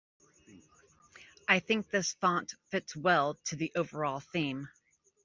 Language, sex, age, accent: English, female, 40-49, United States English